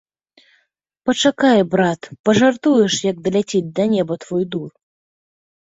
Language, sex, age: Belarusian, female, 30-39